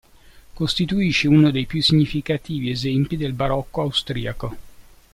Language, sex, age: Italian, male, 40-49